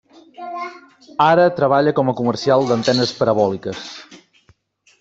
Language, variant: Catalan, Nord-Occidental